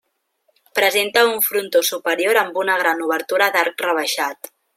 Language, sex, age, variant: Catalan, female, 19-29, Central